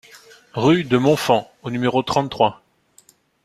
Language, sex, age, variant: French, male, 40-49, Français de métropole